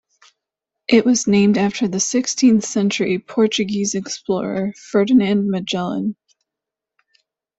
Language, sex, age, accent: English, female, 30-39, United States English